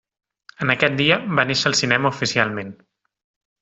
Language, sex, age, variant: Catalan, male, 30-39, Central